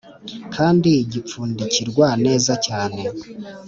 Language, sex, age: Kinyarwanda, male, 19-29